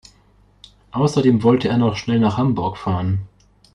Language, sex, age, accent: German, male, 19-29, Deutschland Deutsch